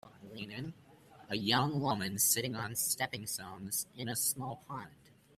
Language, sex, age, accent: English, male, 19-29, Canadian English